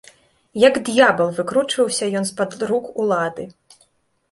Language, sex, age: Belarusian, female, 19-29